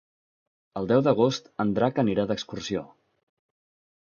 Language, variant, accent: Catalan, Central, central